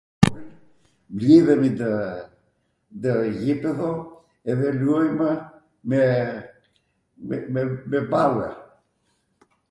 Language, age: Arvanitika Albanian, 70-79